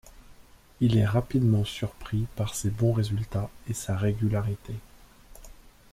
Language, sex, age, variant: French, male, 40-49, Français de métropole